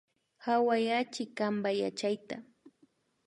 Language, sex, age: Imbabura Highland Quichua, female, 30-39